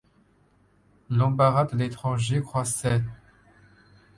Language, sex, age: French, male, 19-29